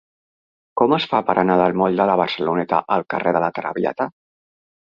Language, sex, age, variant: Catalan, male, 40-49, Central